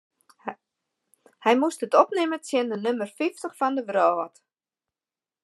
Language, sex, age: Western Frisian, female, 50-59